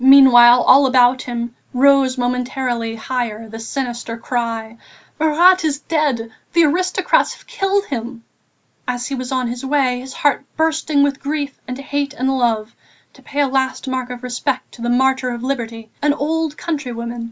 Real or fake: real